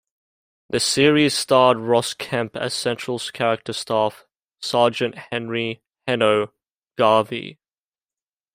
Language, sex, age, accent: English, male, 19-29, Australian English